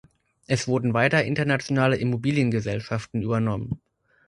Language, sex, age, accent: German, male, 30-39, Deutschland Deutsch